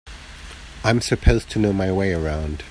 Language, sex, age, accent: English, male, 30-39, England English